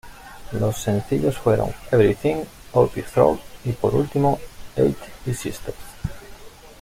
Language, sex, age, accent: Spanish, male, 30-39, España: Norte peninsular (Asturias, Castilla y León, Cantabria, País Vasco, Navarra, Aragón, La Rioja, Guadalajara, Cuenca)